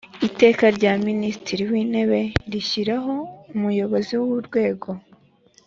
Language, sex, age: Kinyarwanda, female, 19-29